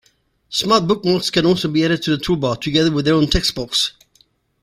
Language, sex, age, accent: English, male, 60-69, England English